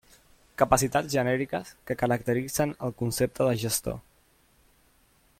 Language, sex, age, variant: Catalan, male, under 19, Central